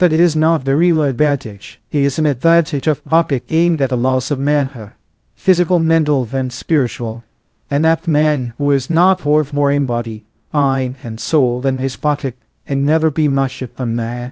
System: TTS, VITS